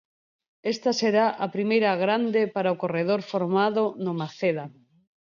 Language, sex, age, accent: Galician, female, 40-49, Normativo (estándar)